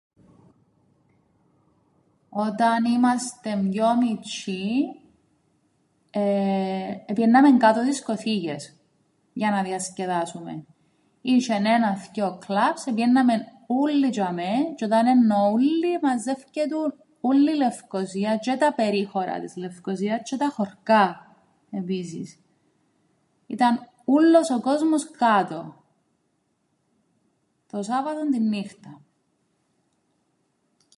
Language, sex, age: Greek, female, 30-39